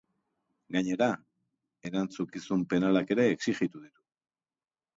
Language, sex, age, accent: Basque, male, 40-49, Erdialdekoa edo Nafarra (Gipuzkoa, Nafarroa)